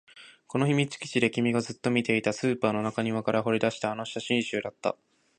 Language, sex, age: Japanese, male, 19-29